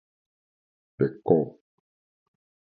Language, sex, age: Japanese, male, 50-59